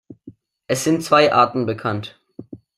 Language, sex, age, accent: German, male, under 19, Deutschland Deutsch